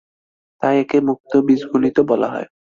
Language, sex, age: Bengali, male, 19-29